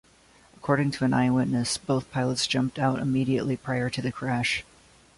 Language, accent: English, United States English